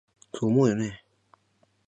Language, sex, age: Japanese, male, under 19